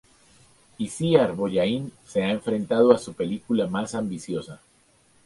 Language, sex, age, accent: Spanish, male, 40-49, Andino-Pacífico: Colombia, Perú, Ecuador, oeste de Bolivia y Venezuela andina